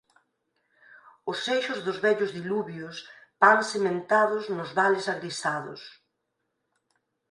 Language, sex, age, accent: Galician, female, 50-59, Central (sen gheada)